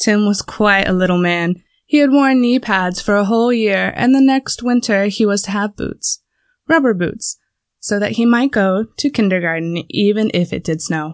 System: none